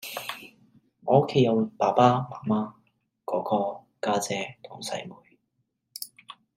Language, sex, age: Cantonese, male, 19-29